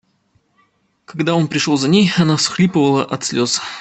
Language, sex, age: Russian, male, 30-39